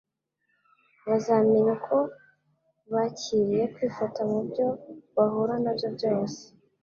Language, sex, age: Kinyarwanda, female, 19-29